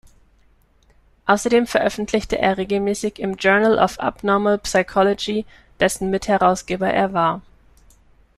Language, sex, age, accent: German, female, 19-29, Deutschland Deutsch